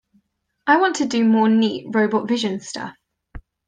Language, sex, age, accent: English, female, 19-29, England English